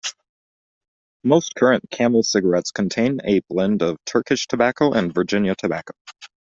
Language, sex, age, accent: English, male, 19-29, United States English